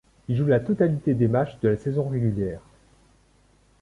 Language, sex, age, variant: French, male, 40-49, Français de métropole